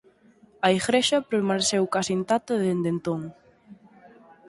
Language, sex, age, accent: Galician, female, 19-29, Atlántico (seseo e gheada)